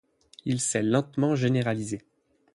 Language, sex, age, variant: French, male, 19-29, Français de métropole